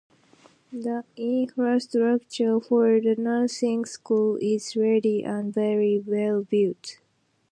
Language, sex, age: English, female, 19-29